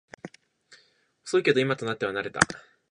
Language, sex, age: Japanese, male, 19-29